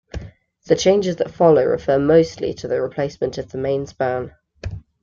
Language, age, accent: English, 19-29, England English